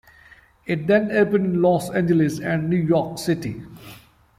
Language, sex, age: English, male, 50-59